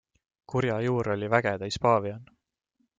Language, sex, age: Estonian, male, 19-29